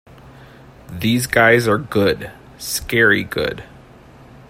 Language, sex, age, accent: English, male, 19-29, United States English